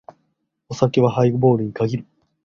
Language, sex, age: Japanese, male, 40-49